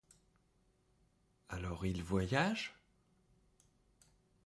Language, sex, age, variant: French, male, 30-39, Français de métropole